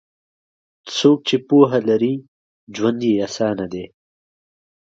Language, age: Pashto, 19-29